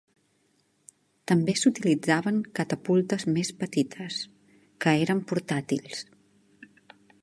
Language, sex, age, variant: Catalan, female, 40-49, Central